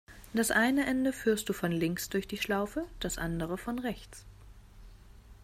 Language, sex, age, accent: German, female, 19-29, Deutschland Deutsch